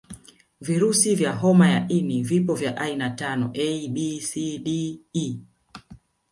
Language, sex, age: Swahili, female, 40-49